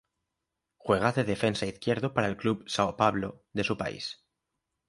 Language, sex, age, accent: Spanish, male, 19-29, España: Norte peninsular (Asturias, Castilla y León, Cantabria, País Vasco, Navarra, Aragón, La Rioja, Guadalajara, Cuenca)